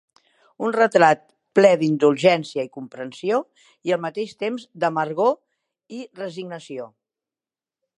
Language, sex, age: Catalan, female, 70-79